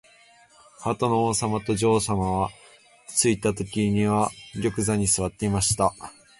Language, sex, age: Japanese, male, 19-29